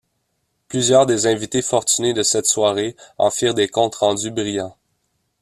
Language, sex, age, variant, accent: French, male, 19-29, Français d'Amérique du Nord, Français du Canada